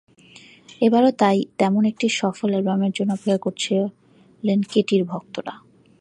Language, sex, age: Bengali, female, 19-29